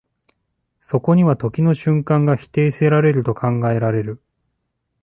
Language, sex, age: Japanese, male, 30-39